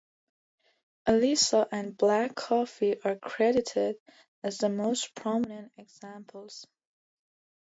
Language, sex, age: English, female, under 19